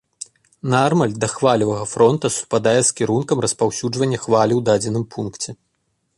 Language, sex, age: Belarusian, male, 30-39